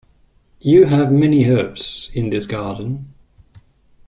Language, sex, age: English, male, 30-39